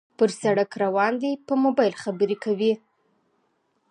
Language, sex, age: Pashto, female, 30-39